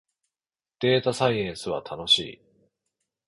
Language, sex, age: Japanese, male, 40-49